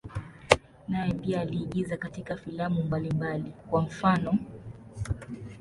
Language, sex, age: Swahili, female, 19-29